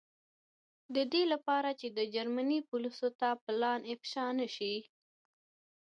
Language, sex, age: Pashto, female, under 19